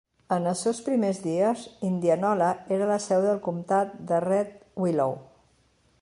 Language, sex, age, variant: Catalan, female, 60-69, Central